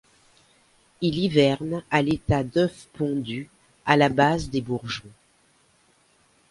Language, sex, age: French, female, 50-59